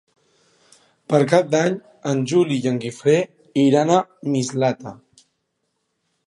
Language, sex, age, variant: Catalan, male, 19-29, Central